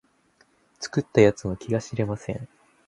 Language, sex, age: Japanese, male, 19-29